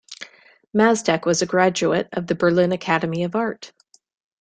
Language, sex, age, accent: English, female, 40-49, Canadian English